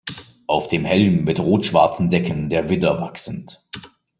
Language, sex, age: German, male, 19-29